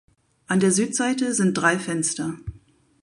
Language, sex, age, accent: German, female, 40-49, Deutschland Deutsch